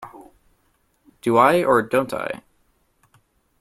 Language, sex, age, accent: English, male, 19-29, United States English